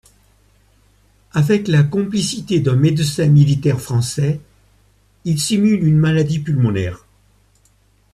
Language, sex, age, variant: French, male, 70-79, Français de métropole